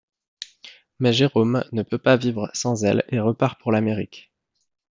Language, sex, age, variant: French, male, 30-39, Français de métropole